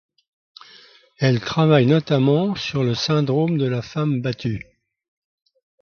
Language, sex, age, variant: French, male, 80-89, Français de métropole